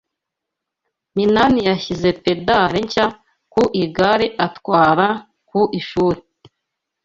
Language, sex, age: Kinyarwanda, female, 19-29